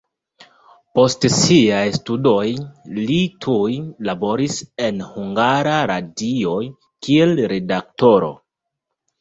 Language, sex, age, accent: Esperanto, male, 19-29, Internacia